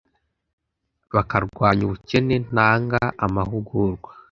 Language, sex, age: Kinyarwanda, male, under 19